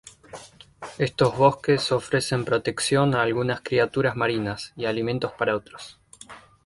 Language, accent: Spanish, Rioplatense: Argentina, Uruguay, este de Bolivia, Paraguay